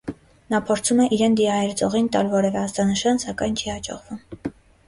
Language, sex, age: Armenian, female, 19-29